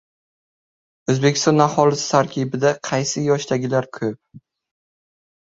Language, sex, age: Uzbek, male, under 19